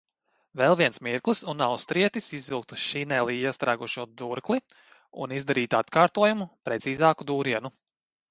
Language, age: Latvian, 30-39